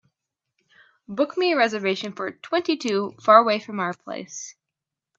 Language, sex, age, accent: English, female, 19-29, United States English